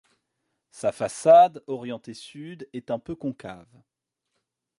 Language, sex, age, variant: French, male, 30-39, Français de métropole